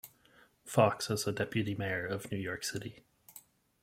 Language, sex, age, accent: English, male, 30-39, Canadian English